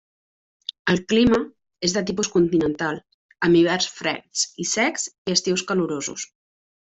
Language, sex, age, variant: Catalan, female, 30-39, Central